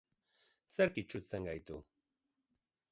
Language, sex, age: Basque, male, 60-69